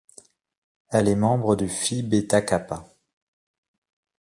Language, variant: French, Français de métropole